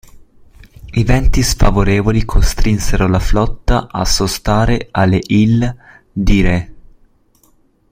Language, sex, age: Italian, male, 19-29